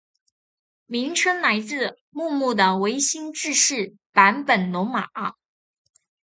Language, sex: Chinese, female